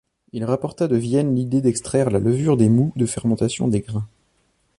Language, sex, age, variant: French, male, 30-39, Français de métropole